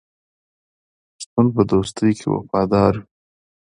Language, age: Pashto, 30-39